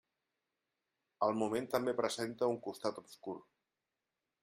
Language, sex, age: Catalan, male, 50-59